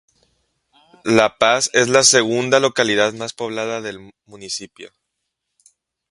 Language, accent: Spanish, México